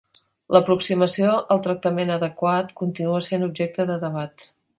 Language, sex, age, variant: Catalan, female, 50-59, Nord-Occidental